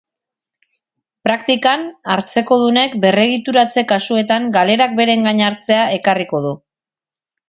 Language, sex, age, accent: Basque, female, 40-49, Erdialdekoa edo Nafarra (Gipuzkoa, Nafarroa)